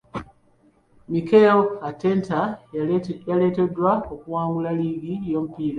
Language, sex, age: Ganda, male, 19-29